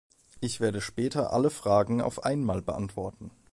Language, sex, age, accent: German, male, 19-29, Deutschland Deutsch